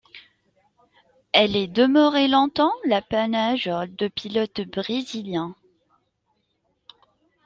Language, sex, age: French, female, 19-29